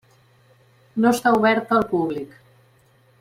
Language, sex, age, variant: Catalan, female, 50-59, Central